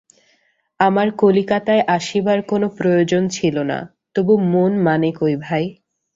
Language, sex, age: Bengali, female, 19-29